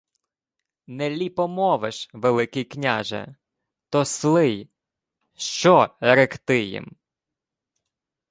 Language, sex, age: Ukrainian, male, 19-29